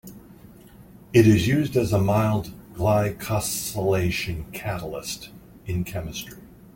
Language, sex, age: English, male, 50-59